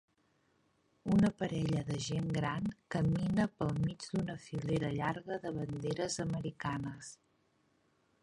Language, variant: Catalan, Central